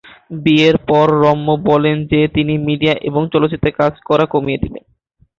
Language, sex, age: Bengali, male, under 19